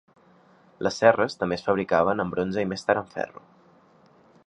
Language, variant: Catalan, Central